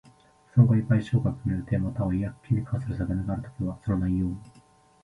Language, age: Japanese, 19-29